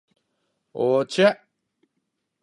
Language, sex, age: Japanese, male, 19-29